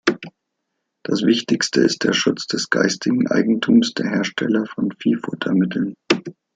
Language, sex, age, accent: German, male, 40-49, Deutschland Deutsch